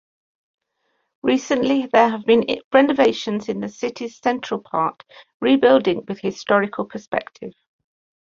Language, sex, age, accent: English, female, 50-59, England English